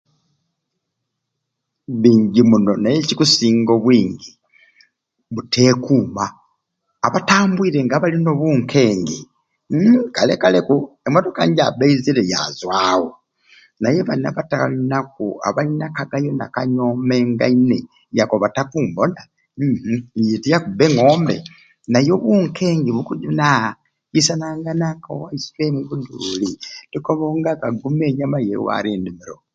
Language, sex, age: Ruuli, male, 70-79